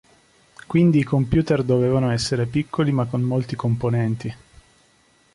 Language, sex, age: Italian, male, 30-39